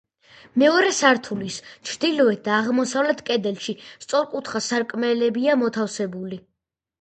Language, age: Georgian, under 19